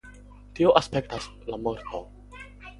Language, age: Esperanto, under 19